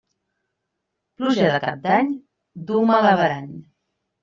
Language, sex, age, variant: Catalan, female, 30-39, Central